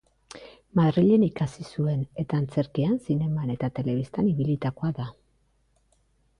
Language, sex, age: Basque, female, 40-49